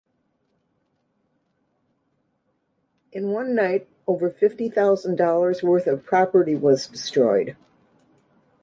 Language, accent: English, United States English